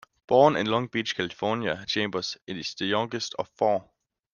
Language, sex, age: English, male, under 19